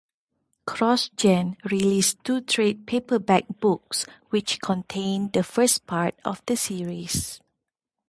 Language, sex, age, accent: English, female, 30-39, Malaysian English